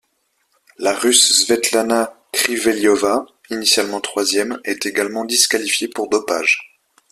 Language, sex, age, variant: French, male, 19-29, Français de métropole